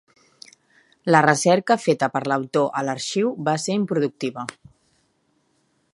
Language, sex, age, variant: Catalan, female, 30-39, Central